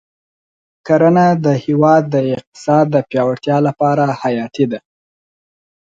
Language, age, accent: Pashto, 19-29, کندهارۍ لهجه